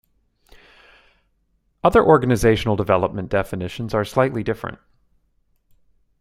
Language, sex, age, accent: English, male, 40-49, Canadian English